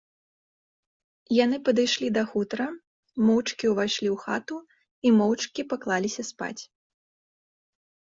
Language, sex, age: Belarusian, female, 19-29